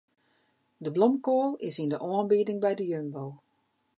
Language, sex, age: Western Frisian, female, 60-69